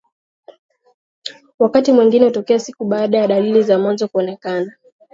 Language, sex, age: Swahili, female, 19-29